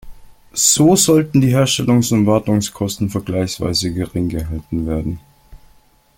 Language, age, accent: German, 30-39, Österreichisches Deutsch